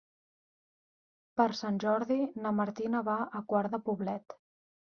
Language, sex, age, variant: Catalan, female, 19-29, Central